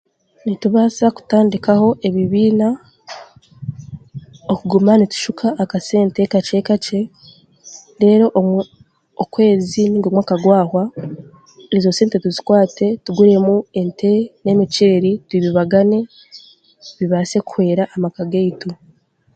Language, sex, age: Chiga, female, 19-29